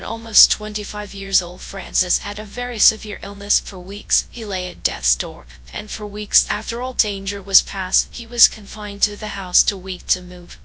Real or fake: fake